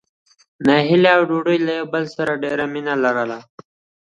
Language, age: Pashto, under 19